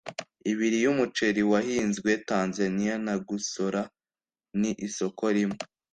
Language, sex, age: Kinyarwanda, male, under 19